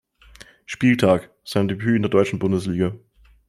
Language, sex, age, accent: German, male, 19-29, Österreichisches Deutsch